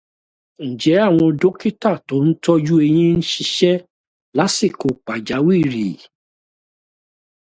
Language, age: Yoruba, 50-59